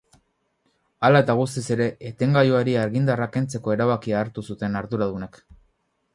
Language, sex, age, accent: Basque, male, 19-29, Mendebalekoa (Araba, Bizkaia, Gipuzkoako mendebaleko herri batzuk)